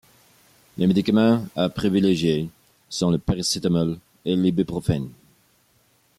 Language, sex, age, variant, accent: French, male, 40-49, Français d'Amérique du Nord, Français du Canada